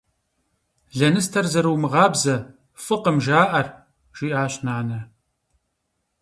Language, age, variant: Kabardian, 40-49, Адыгэбзэ (Къэбэрдей, Кирил, псоми зэдай)